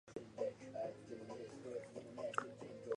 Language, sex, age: English, male, 19-29